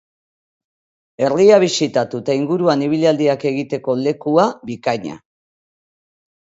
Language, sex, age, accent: Basque, female, 50-59, Mendebalekoa (Araba, Bizkaia, Gipuzkoako mendebaleko herri batzuk)